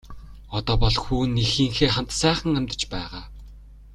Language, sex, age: Mongolian, male, 19-29